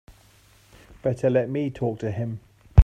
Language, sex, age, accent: English, male, 50-59, England English